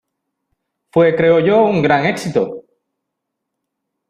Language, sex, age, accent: Spanish, male, 30-39, Caribe: Cuba, Venezuela, Puerto Rico, República Dominicana, Panamá, Colombia caribeña, México caribeño, Costa del golfo de México